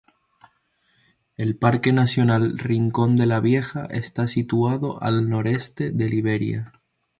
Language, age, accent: Spanish, 19-29, España: Islas Canarias